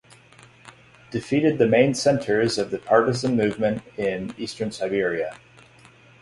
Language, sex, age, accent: English, male, 19-29, United States English